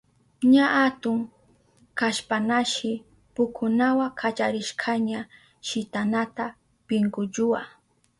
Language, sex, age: Southern Pastaza Quechua, female, 19-29